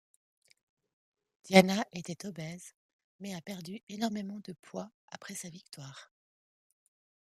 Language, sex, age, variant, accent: French, female, 30-39, Français d'Europe, Français de Suisse